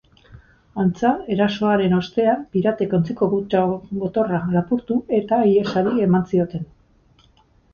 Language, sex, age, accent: Basque, female, 50-59, Erdialdekoa edo Nafarra (Gipuzkoa, Nafarroa)